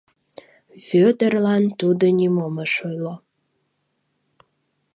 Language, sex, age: Mari, female, 19-29